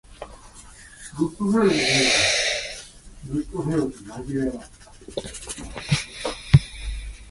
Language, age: English, 19-29